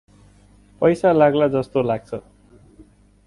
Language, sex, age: Nepali, male, 30-39